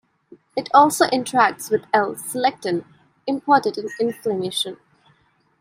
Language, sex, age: English, female, 19-29